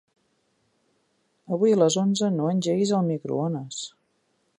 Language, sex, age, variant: Catalan, female, 40-49, Central